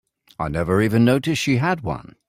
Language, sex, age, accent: English, male, 70-79, England English